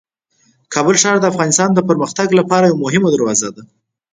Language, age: Pashto, 19-29